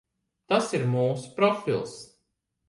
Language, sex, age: Latvian, male, 30-39